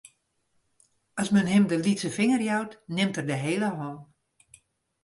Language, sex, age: Western Frisian, female, 60-69